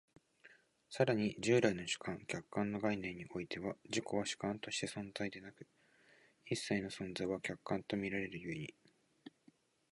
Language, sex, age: Japanese, male, 19-29